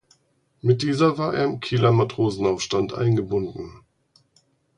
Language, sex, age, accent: German, male, 40-49, Deutschland Deutsch